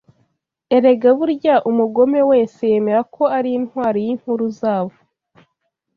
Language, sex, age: Kinyarwanda, female, 19-29